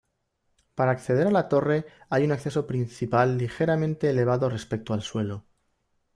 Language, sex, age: Spanish, male, 40-49